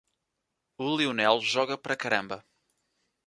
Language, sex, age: Portuguese, male, 30-39